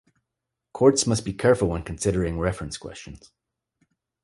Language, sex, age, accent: English, male, 30-39, United States English